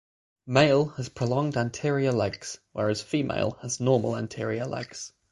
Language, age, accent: English, 19-29, England English; Northern English